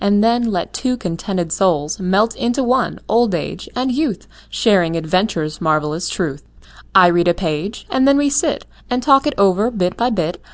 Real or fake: real